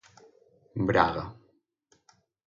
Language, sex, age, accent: Galician, male, 19-29, Central (gheada); Oriental (común en zona oriental); Normativo (estándar)